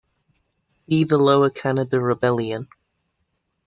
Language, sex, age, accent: English, male, under 19, England English